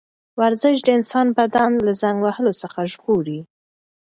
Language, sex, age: Pashto, female, 19-29